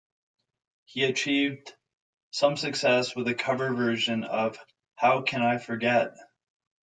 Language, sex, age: English, male, 30-39